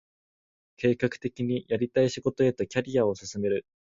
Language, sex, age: Japanese, male, 19-29